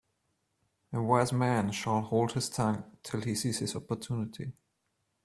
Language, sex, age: English, male, 19-29